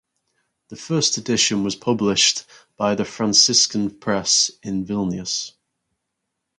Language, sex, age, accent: English, male, 19-29, England English